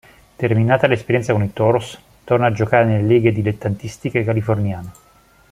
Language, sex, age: Italian, male, 40-49